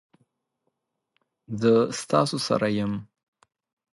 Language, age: Pashto, 19-29